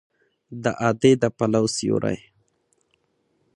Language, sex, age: Pashto, male, under 19